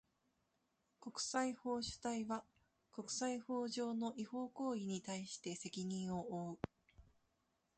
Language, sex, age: Japanese, female, 30-39